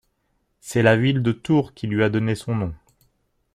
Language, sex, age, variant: French, male, 40-49, Français de métropole